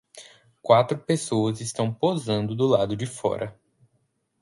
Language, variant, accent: Portuguese, Portuguese (Brasil), Paulista